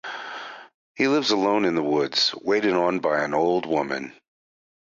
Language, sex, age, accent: English, male, 40-49, United States English